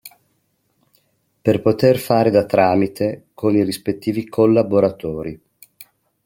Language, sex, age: Italian, male, 50-59